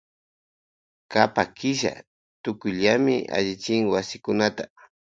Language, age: Loja Highland Quichua, 40-49